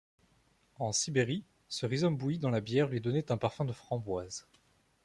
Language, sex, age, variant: French, male, 30-39, Français de métropole